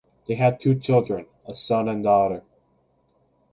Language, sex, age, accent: English, male, under 19, United States English